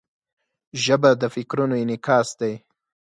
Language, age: Pashto, 19-29